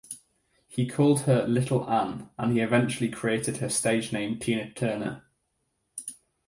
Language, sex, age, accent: English, male, 19-29, England English